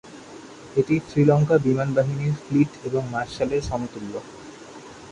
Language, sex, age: Bengali, male, 19-29